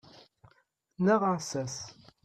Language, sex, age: Kabyle, male, 30-39